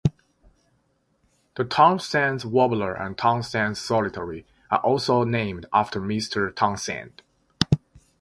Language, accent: English, United States English